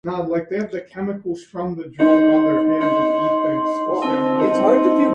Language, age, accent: English, 19-29, United States English